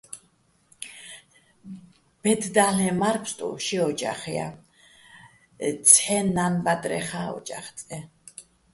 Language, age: Bats, 60-69